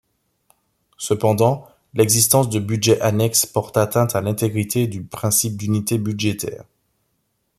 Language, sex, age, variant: French, male, 30-39, Français des départements et régions d'outre-mer